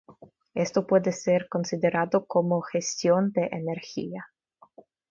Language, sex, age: Spanish, female, 19-29